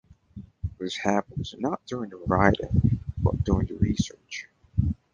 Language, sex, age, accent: English, male, 19-29, United States English